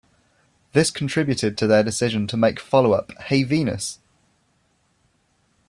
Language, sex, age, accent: English, male, 19-29, England English